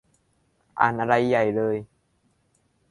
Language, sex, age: Thai, male, under 19